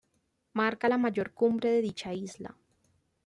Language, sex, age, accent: Spanish, female, 19-29, Caribe: Cuba, Venezuela, Puerto Rico, República Dominicana, Panamá, Colombia caribeña, México caribeño, Costa del golfo de México